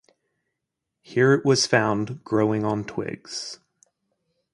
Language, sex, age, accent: English, male, 30-39, United States English